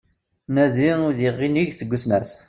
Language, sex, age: Kabyle, male, 19-29